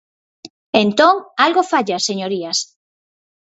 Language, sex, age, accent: Galician, female, 50-59, Normativo (estándar)